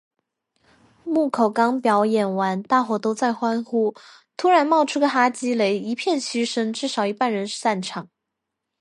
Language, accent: Chinese, 出生地：广东省